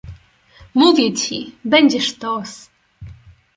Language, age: Polish, 19-29